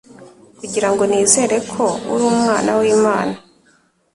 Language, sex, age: Kinyarwanda, female, 19-29